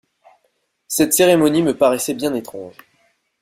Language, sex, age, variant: French, male, 19-29, Français de métropole